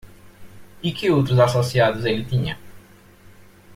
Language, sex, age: Portuguese, male, 19-29